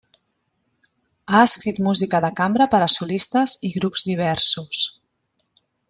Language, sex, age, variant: Catalan, female, 40-49, Central